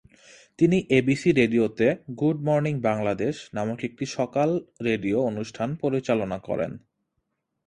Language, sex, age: Bengali, male, 19-29